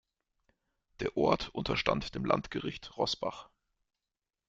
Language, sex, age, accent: German, male, 30-39, Deutschland Deutsch